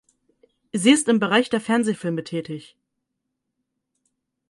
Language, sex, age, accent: German, female, 19-29, Deutschland Deutsch